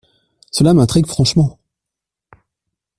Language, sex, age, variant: French, male, 30-39, Français de métropole